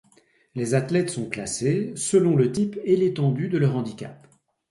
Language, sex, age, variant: French, male, 60-69, Français de métropole